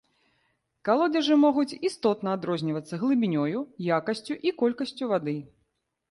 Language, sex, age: Belarusian, female, 30-39